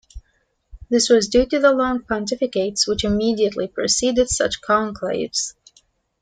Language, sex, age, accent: English, female, 19-29, United States English